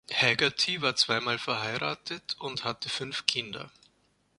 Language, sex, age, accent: German, male, 50-59, Österreichisches Deutsch